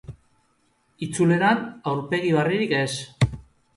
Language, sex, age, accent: Basque, male, 40-49, Mendebalekoa (Araba, Bizkaia, Gipuzkoako mendebaleko herri batzuk)